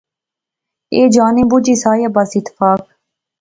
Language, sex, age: Pahari-Potwari, female, 19-29